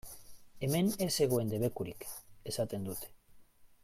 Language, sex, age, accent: Basque, male, 40-49, Mendebalekoa (Araba, Bizkaia, Gipuzkoako mendebaleko herri batzuk)